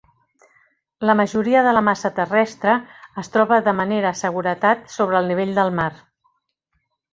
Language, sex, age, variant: Catalan, female, 50-59, Central